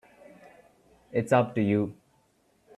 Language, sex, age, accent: English, male, 19-29, India and South Asia (India, Pakistan, Sri Lanka)